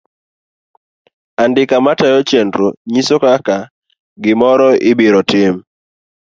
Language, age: Luo (Kenya and Tanzania), 19-29